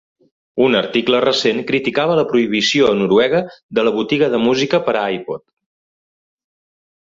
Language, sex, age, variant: Catalan, male, 40-49, Central